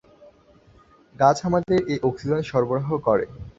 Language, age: Bengali, 19-29